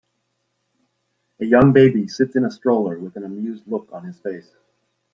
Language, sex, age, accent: English, male, 40-49, United States English